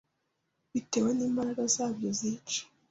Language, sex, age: Kinyarwanda, female, 30-39